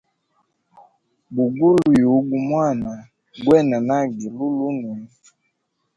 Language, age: Hemba, 19-29